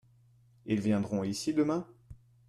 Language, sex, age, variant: French, male, 40-49, Français de métropole